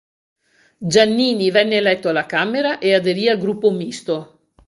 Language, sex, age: Italian, female, 60-69